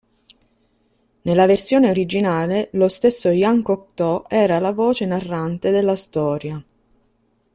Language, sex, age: Italian, female, 30-39